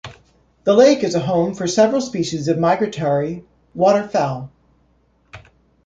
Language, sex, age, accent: English, male, 30-39, United States English